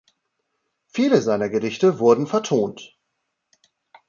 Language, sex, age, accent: German, male, 50-59, Deutschland Deutsch